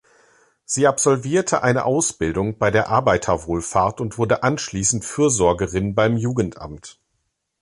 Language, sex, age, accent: German, male, 40-49, Deutschland Deutsch